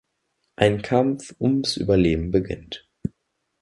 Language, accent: German, Deutschland Deutsch